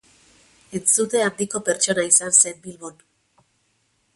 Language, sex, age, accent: Basque, female, 40-49, Mendebalekoa (Araba, Bizkaia, Gipuzkoako mendebaleko herri batzuk)